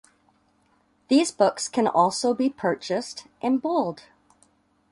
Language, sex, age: English, female, 50-59